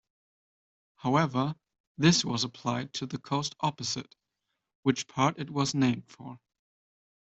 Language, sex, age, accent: English, male, 19-29, United States English